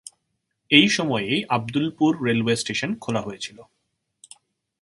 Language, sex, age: Bengali, male, 30-39